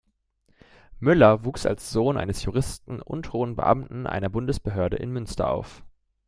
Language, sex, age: German, male, 19-29